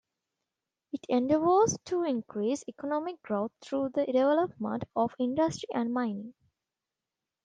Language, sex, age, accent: English, female, 19-29, India and South Asia (India, Pakistan, Sri Lanka)